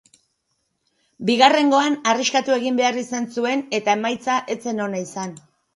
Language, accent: Basque, Erdialdekoa edo Nafarra (Gipuzkoa, Nafarroa)